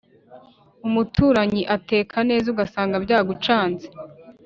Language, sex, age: Kinyarwanda, female, 19-29